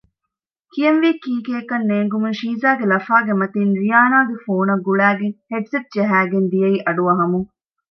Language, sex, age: Divehi, female, 30-39